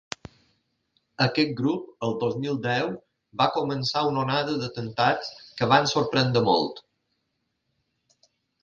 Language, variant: Catalan, Balear